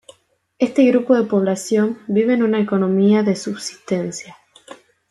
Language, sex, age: Spanish, female, 19-29